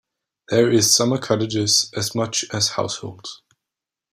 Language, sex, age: English, male, 19-29